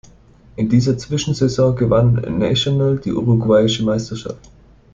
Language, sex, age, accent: German, male, 19-29, Deutschland Deutsch